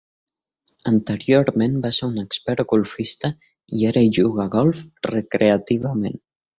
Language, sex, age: Catalan, male, 19-29